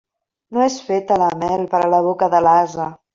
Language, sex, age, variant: Catalan, female, 50-59, Central